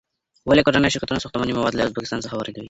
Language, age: Pashto, 19-29